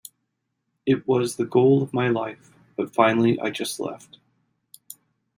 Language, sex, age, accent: English, male, 30-39, United States English